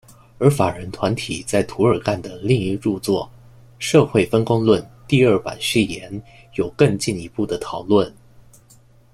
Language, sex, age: Chinese, male, 19-29